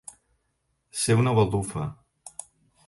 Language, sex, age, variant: Catalan, male, 50-59, Central